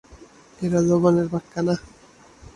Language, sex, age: Bengali, male, 19-29